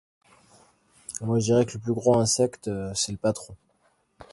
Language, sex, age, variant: French, male, 30-39, Français de métropole